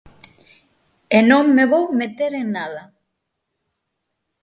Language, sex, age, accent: Galician, female, 30-39, Atlántico (seseo e gheada); Normativo (estándar)